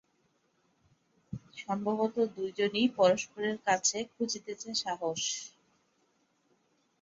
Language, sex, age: Bengali, female, 19-29